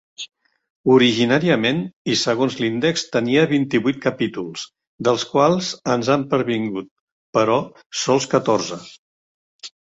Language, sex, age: Catalan, male, 60-69